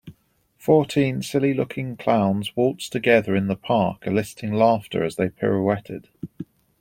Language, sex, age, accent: English, male, 30-39, England English